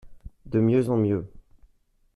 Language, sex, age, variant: French, male, 19-29, Français de métropole